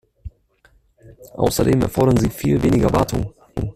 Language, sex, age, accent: German, male, 19-29, Deutschland Deutsch